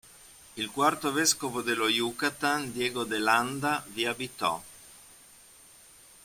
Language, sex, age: Italian, male, 50-59